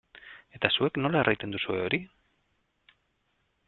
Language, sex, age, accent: Basque, male, 30-39, Mendebalekoa (Araba, Bizkaia, Gipuzkoako mendebaleko herri batzuk)